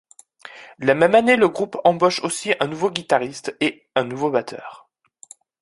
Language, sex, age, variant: French, male, 19-29, Français de métropole